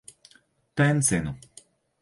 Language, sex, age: Latvian, male, 30-39